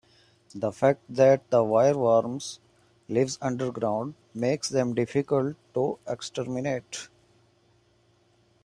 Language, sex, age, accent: English, male, 30-39, India and South Asia (India, Pakistan, Sri Lanka)